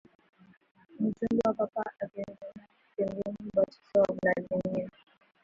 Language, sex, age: Swahili, female, under 19